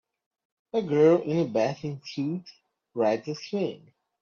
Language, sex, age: English, male, 19-29